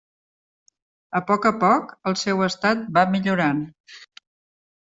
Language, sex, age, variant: Catalan, female, 50-59, Central